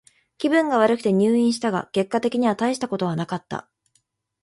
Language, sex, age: Japanese, female, 19-29